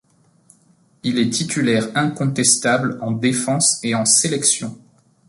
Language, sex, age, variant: French, male, 30-39, Français de métropole